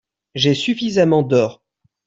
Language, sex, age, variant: French, male, 30-39, Français de métropole